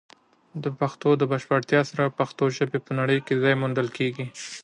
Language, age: Pashto, 19-29